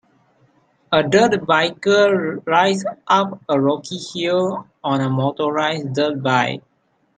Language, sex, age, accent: English, male, 19-29, Malaysian English